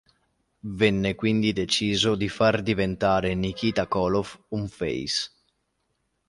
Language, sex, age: Italian, male, 19-29